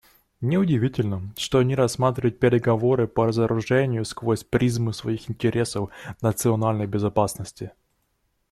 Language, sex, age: Russian, male, 19-29